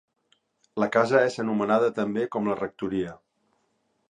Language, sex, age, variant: Catalan, male, 50-59, Central